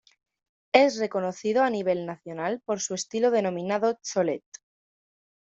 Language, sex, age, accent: Spanish, female, under 19, España: Centro-Sur peninsular (Madrid, Toledo, Castilla-La Mancha)